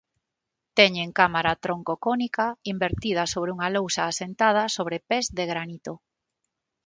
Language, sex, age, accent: Galician, female, 40-49, Normativo (estándar); Neofalante